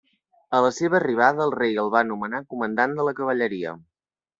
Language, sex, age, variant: Catalan, male, under 19, Central